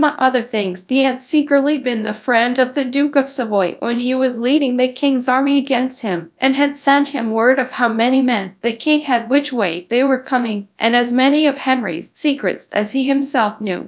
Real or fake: fake